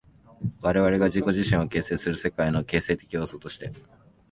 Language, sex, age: Japanese, male, 19-29